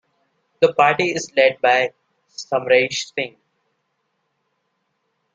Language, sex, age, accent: English, male, under 19, India and South Asia (India, Pakistan, Sri Lanka)